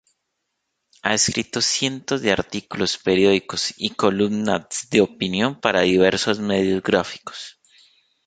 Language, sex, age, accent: Spanish, male, 30-39, Andino-Pacífico: Colombia, Perú, Ecuador, oeste de Bolivia y Venezuela andina